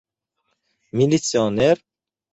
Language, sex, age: Uzbek, male, 19-29